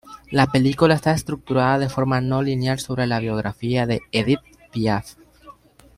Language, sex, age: Spanish, male, 19-29